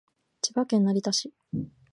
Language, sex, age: Japanese, female, 19-29